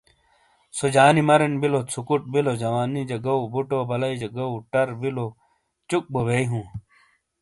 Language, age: Shina, 30-39